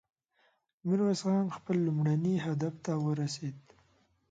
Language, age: Pashto, 19-29